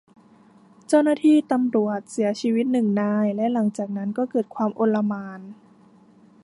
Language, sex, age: Thai, female, 19-29